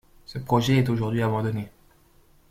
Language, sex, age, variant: French, male, 19-29, Français de métropole